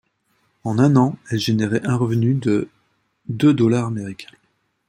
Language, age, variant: French, 30-39, Français de métropole